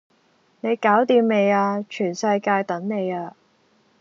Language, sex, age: Cantonese, female, 19-29